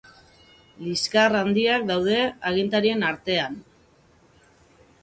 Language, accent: Basque, Mendebalekoa (Araba, Bizkaia, Gipuzkoako mendebaleko herri batzuk)